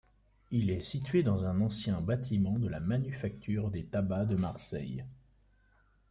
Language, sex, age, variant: French, male, 30-39, Français de métropole